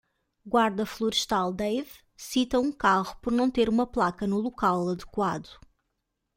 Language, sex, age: Portuguese, female, 30-39